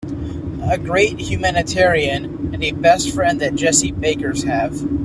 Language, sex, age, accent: English, male, 19-29, United States English